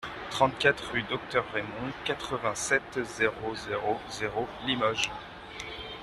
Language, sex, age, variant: French, male, 19-29, Français de métropole